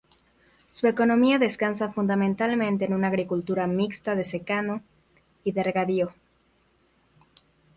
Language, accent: Spanish, México